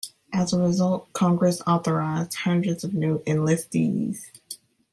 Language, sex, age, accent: English, female, 19-29, United States English